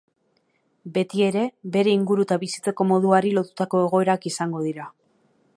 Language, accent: Basque, Mendebalekoa (Araba, Bizkaia, Gipuzkoako mendebaleko herri batzuk)